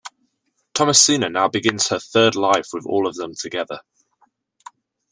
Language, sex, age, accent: English, male, under 19, England English